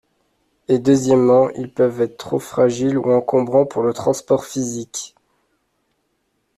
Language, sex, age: French, male, 19-29